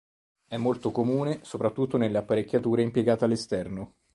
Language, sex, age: Italian, male, 30-39